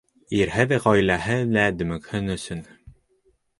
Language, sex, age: Bashkir, male, under 19